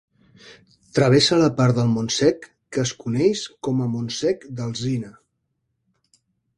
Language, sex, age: Catalan, male, 50-59